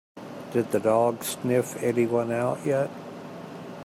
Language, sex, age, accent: English, male, 50-59, United States English